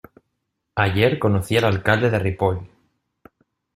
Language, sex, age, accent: Spanish, male, 19-29, España: Centro-Sur peninsular (Madrid, Toledo, Castilla-La Mancha)